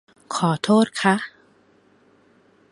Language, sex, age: Thai, female, 19-29